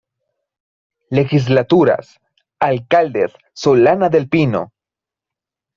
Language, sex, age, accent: Spanish, male, 19-29, México